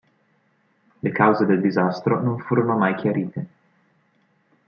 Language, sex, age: Italian, male, 19-29